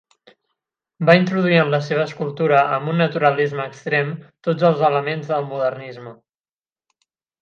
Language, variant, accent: Catalan, Central, central